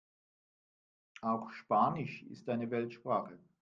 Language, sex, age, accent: German, male, 50-59, Schweizerdeutsch